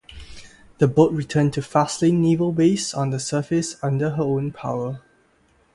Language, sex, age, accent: English, male, 19-29, United States English; Singaporean English